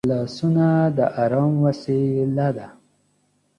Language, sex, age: Pashto, male, 19-29